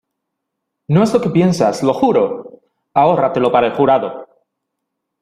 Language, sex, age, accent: Spanish, male, 30-39, Caribe: Cuba, Venezuela, Puerto Rico, República Dominicana, Panamá, Colombia caribeña, México caribeño, Costa del golfo de México